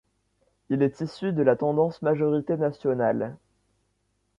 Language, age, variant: French, under 19, Français de métropole